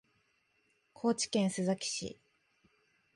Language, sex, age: Japanese, female, 19-29